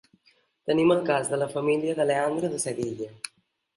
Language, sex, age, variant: Catalan, female, 30-39, Balear